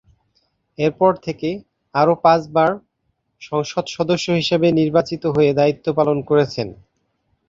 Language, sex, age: Bengali, male, 30-39